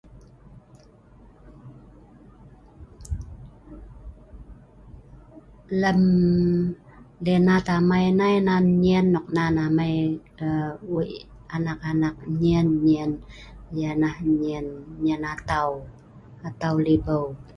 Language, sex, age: Sa'ban, female, 50-59